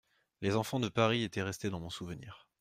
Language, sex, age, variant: French, male, 30-39, Français de métropole